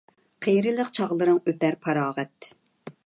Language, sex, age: Uyghur, female, 30-39